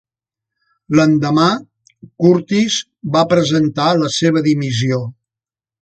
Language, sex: Catalan, male